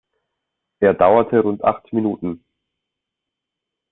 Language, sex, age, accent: German, male, 19-29, Deutschland Deutsch